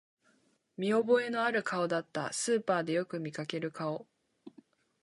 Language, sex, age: Japanese, female, under 19